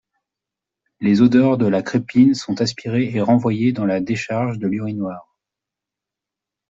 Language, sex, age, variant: French, male, 40-49, Français de métropole